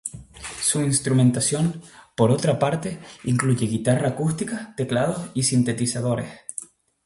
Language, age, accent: Spanish, under 19, España: Islas Canarias